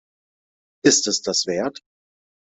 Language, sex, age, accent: German, male, 40-49, Deutschland Deutsch